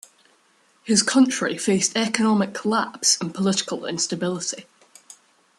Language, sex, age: English, male, under 19